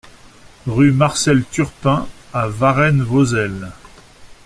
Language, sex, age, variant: French, male, 40-49, Français de métropole